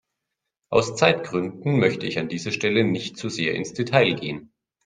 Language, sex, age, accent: German, male, 40-49, Deutschland Deutsch